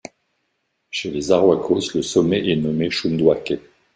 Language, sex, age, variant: French, male, 50-59, Français de métropole